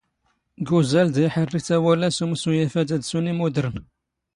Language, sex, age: Standard Moroccan Tamazight, male, 30-39